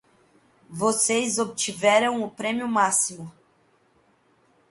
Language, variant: Portuguese, Portuguese (Brasil)